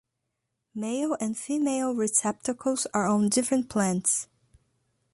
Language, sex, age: English, female, 30-39